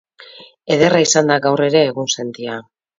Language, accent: Basque, Mendebalekoa (Araba, Bizkaia, Gipuzkoako mendebaleko herri batzuk)